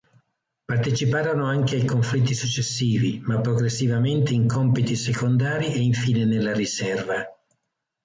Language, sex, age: Italian, male, 60-69